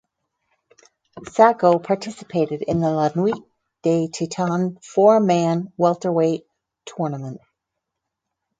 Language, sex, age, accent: English, female, 60-69, United States English